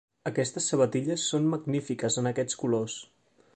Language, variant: Catalan, Central